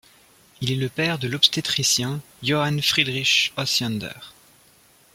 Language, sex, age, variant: French, male, 19-29, Français de métropole